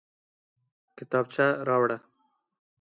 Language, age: Pashto, 19-29